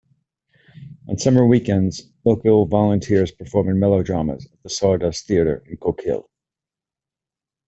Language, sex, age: English, male, 40-49